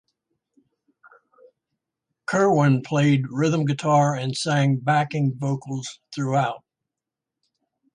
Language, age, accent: English, 60-69, United States English